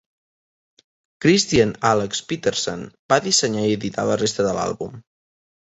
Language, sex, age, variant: Catalan, male, under 19, Septentrional